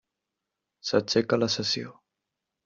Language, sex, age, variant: Catalan, male, 19-29, Central